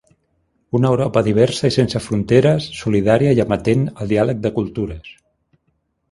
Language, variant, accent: Catalan, Central, central